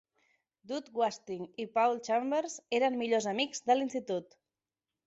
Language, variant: Catalan, Central